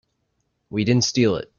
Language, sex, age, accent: English, male, 19-29, United States English